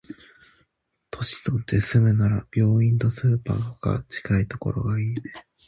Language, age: Japanese, 19-29